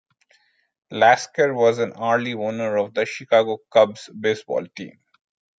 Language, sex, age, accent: English, male, 40-49, India and South Asia (India, Pakistan, Sri Lanka)